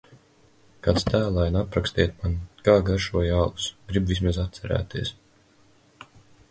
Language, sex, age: Latvian, male, 19-29